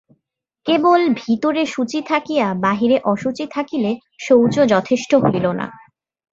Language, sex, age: Bengali, female, 19-29